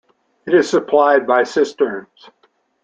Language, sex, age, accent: English, male, 70-79, Canadian English